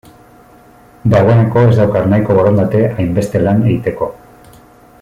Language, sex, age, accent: Basque, male, 40-49, Mendebalekoa (Araba, Bizkaia, Gipuzkoako mendebaleko herri batzuk)